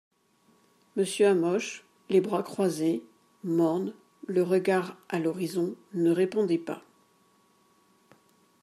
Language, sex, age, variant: French, female, 40-49, Français de métropole